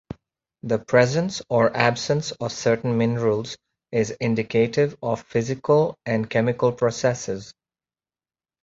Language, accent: English, England English